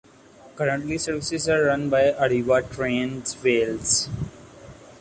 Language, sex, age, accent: English, male, 19-29, India and South Asia (India, Pakistan, Sri Lanka)